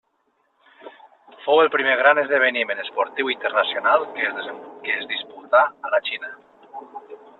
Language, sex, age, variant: Catalan, male, 40-49, Nord-Occidental